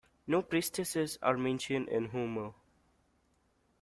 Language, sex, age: English, male, under 19